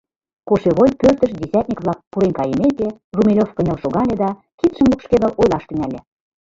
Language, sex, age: Mari, female, 40-49